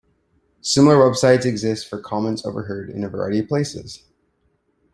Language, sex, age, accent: English, male, 19-29, United States English